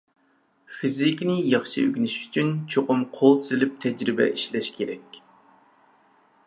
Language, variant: Uyghur, ئۇيغۇر تىلى